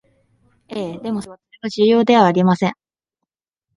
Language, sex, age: Japanese, female, under 19